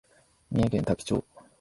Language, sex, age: Japanese, male, 19-29